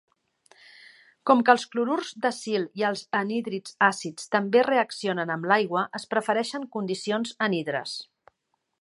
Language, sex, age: Catalan, female, 50-59